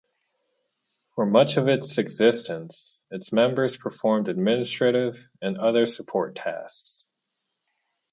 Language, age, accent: English, 30-39, United States English